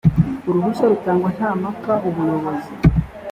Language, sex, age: Kinyarwanda, male, 19-29